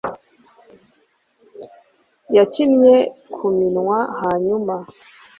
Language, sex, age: Kinyarwanda, female, 30-39